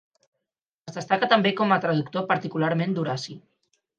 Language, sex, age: Catalan, male, 19-29